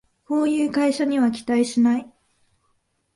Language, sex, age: Japanese, female, 19-29